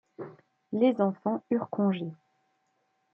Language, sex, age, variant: French, female, 19-29, Français de métropole